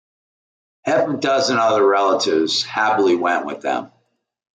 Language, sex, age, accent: English, male, 60-69, United States English